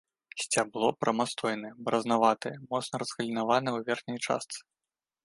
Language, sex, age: Belarusian, male, 19-29